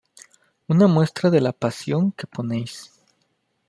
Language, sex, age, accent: Spanish, male, 30-39, México